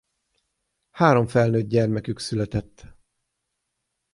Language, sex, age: Hungarian, male, 40-49